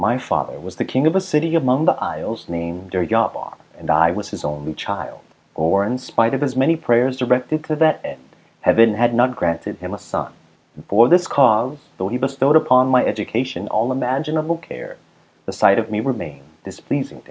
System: none